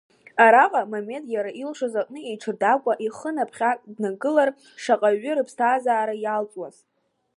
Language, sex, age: Abkhazian, female, under 19